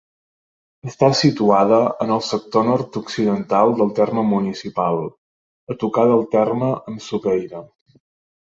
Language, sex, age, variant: Catalan, male, 30-39, Central